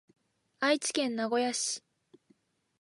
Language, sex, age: Japanese, female, 19-29